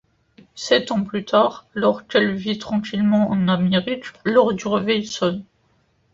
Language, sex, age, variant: French, male, under 19, Français de métropole